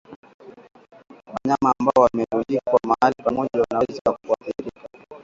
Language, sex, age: Swahili, male, 19-29